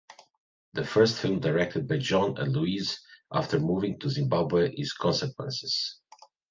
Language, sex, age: English, male, 50-59